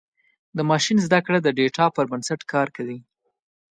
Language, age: Pashto, 19-29